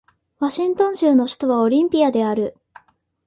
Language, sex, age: Japanese, female, 19-29